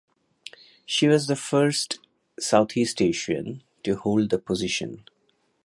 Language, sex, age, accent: English, male, 30-39, India and South Asia (India, Pakistan, Sri Lanka)